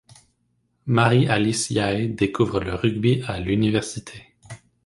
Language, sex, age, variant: French, male, 19-29, Français de métropole